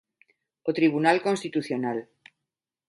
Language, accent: Galician, Neofalante